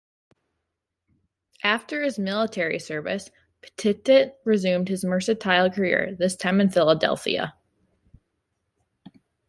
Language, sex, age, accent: English, female, under 19, United States English